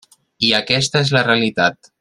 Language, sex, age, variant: Catalan, male, 19-29, Central